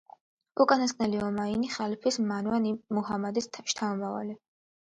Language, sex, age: Georgian, female, 19-29